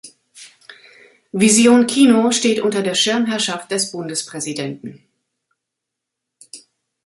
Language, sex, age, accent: German, female, 50-59, Deutschland Deutsch